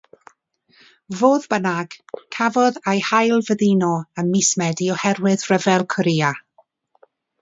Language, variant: Welsh, South-Western Welsh